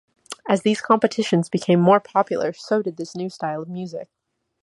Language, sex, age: English, female, 19-29